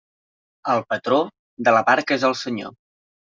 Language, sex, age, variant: Catalan, male, 19-29, Central